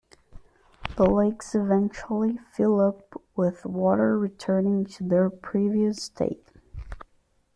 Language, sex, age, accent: English, female, under 19, United States English